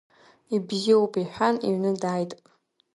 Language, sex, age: Abkhazian, female, under 19